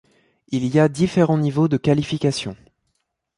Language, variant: French, Français de métropole